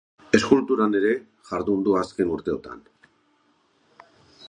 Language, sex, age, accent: Basque, male, 60-69, Mendebalekoa (Araba, Bizkaia, Gipuzkoako mendebaleko herri batzuk)